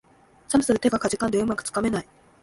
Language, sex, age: Japanese, female, 19-29